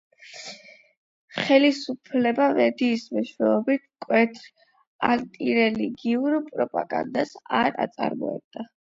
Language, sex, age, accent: Georgian, male, under 19, ჩვეულებრივი